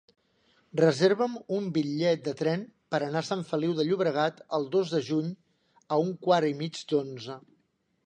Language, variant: Catalan, Central